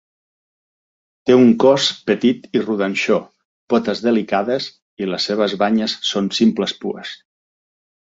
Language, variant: Catalan, Central